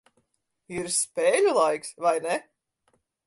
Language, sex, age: Latvian, female, 40-49